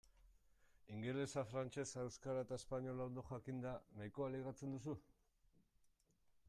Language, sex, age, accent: Basque, male, 50-59, Mendebalekoa (Araba, Bizkaia, Gipuzkoako mendebaleko herri batzuk)